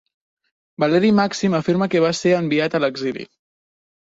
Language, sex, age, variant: Catalan, male, under 19, Central